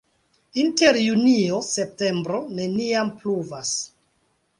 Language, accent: Esperanto, Internacia